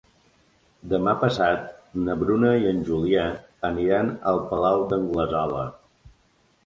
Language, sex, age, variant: Catalan, male, 30-39, Balear